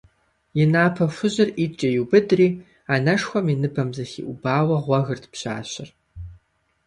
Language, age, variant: Kabardian, 19-29, Адыгэбзэ (Къэбэрдей, Кирил, Урысей)